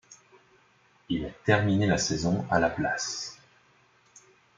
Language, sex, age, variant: French, male, 30-39, Français de métropole